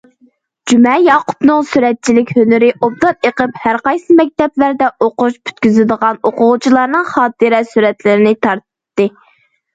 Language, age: Uyghur, under 19